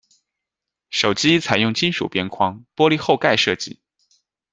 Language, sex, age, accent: Chinese, male, 30-39, 出生地：浙江省